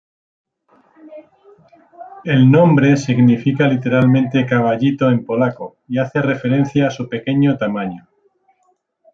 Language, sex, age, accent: Spanish, male, 40-49, España: Centro-Sur peninsular (Madrid, Toledo, Castilla-La Mancha)